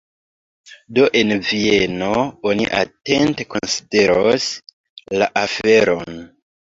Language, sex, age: Esperanto, male, 19-29